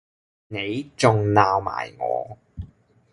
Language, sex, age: Cantonese, male, 19-29